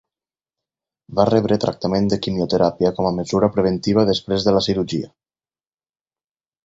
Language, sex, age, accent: Catalan, male, 19-29, valencià